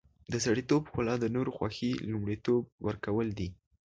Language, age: Pashto, under 19